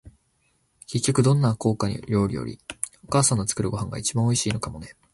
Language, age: Japanese, under 19